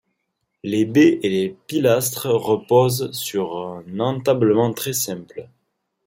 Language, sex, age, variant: French, male, 19-29, Français de métropole